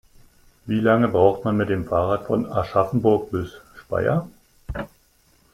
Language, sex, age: German, male, 30-39